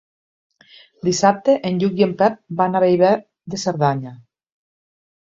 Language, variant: Catalan, Nord-Occidental